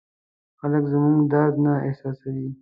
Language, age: Pashto, 19-29